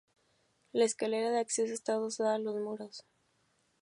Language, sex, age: Spanish, female, 19-29